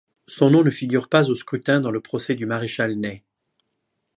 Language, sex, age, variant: French, male, 40-49, Français de métropole